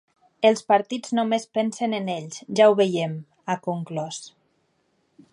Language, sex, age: Catalan, female, 30-39